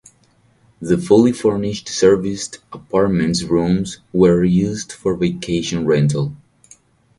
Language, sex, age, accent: English, male, 30-39, United States English